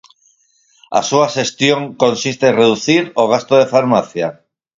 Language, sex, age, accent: Galician, male, 40-49, Normativo (estándar)